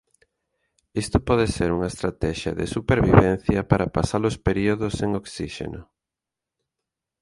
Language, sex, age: Galician, male, 40-49